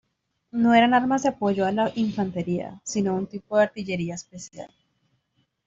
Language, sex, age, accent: Spanish, female, 19-29, Andino-Pacífico: Colombia, Perú, Ecuador, oeste de Bolivia y Venezuela andina